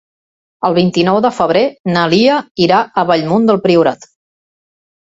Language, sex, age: Catalan, female, 40-49